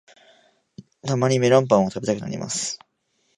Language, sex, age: Japanese, male, 19-29